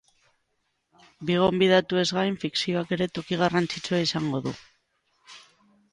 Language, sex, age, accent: Basque, female, 40-49, Mendebalekoa (Araba, Bizkaia, Gipuzkoako mendebaleko herri batzuk)